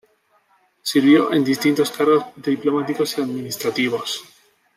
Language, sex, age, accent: Spanish, male, 30-39, España: Sur peninsular (Andalucia, Extremadura, Murcia)